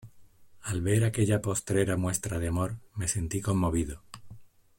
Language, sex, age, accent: Spanish, male, 50-59, España: Sur peninsular (Andalucia, Extremadura, Murcia)